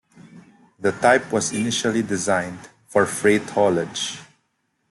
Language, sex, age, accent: English, male, 19-29, Filipino